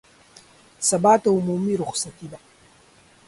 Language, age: Pashto, under 19